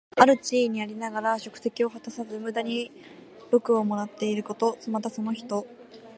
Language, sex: Japanese, female